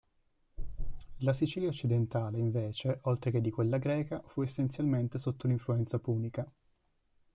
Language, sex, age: Italian, male, 19-29